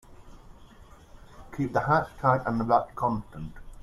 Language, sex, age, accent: English, male, 30-39, England English